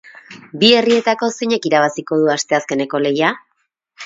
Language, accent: Basque, Mendebalekoa (Araba, Bizkaia, Gipuzkoako mendebaleko herri batzuk)